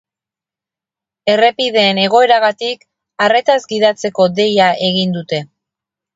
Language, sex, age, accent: Basque, female, 40-49, Erdialdekoa edo Nafarra (Gipuzkoa, Nafarroa)